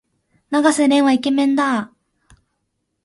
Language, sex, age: Japanese, female, 19-29